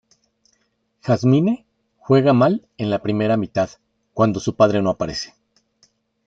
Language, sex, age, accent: Spanish, male, 50-59, México